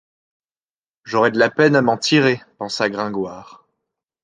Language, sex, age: French, male, 19-29